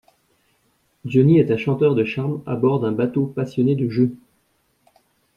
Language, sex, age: French, male, 30-39